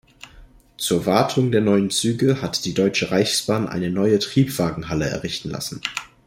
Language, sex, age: German, male, under 19